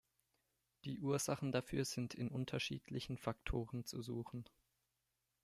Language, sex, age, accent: German, male, under 19, Deutschland Deutsch